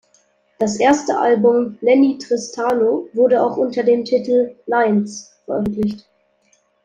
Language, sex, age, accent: German, male, under 19, Deutschland Deutsch